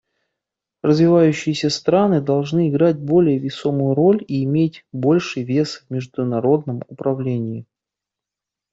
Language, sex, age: Russian, male, 30-39